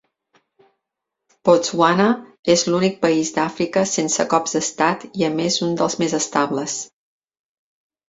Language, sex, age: Catalan, female, 40-49